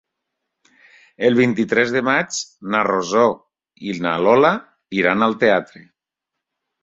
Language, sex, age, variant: Catalan, male, 30-39, Septentrional